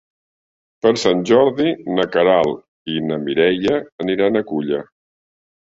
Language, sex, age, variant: Catalan, male, 60-69, Central